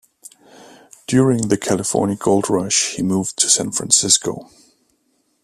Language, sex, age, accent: English, male, 30-39, United States English